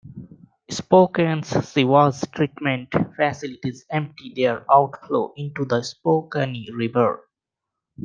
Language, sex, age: English, male, 19-29